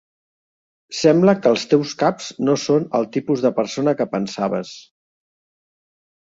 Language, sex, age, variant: Catalan, male, 50-59, Central